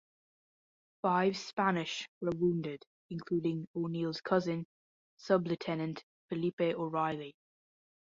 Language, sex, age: English, female, under 19